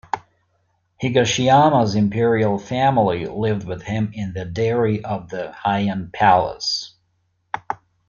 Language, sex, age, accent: English, male, 40-49, United States English